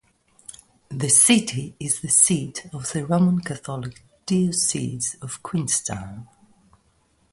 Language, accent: English, Greek